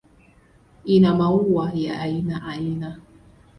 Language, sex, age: Swahili, female, 30-39